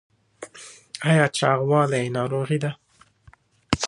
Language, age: Pashto, 19-29